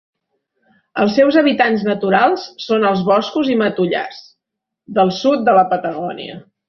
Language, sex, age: Catalan, female, 50-59